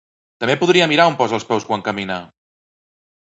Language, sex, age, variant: Catalan, male, 40-49, Central